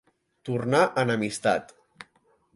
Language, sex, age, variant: Catalan, male, 19-29, Central